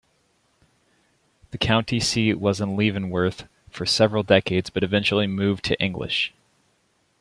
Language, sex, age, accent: English, male, 30-39, United States English